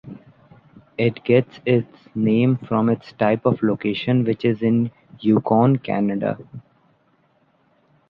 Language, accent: English, India and South Asia (India, Pakistan, Sri Lanka)